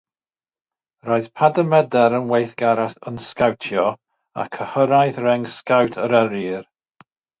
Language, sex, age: Welsh, male, 50-59